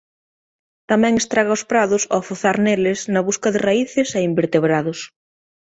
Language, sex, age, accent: Galician, female, 19-29, Normativo (estándar)